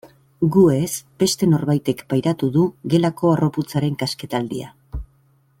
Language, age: Basque, 50-59